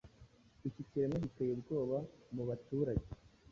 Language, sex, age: Kinyarwanda, male, 19-29